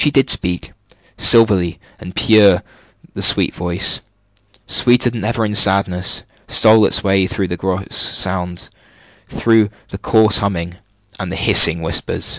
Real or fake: real